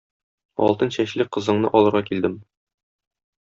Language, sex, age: Tatar, male, 30-39